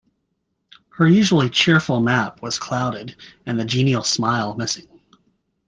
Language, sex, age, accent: English, male, 30-39, United States English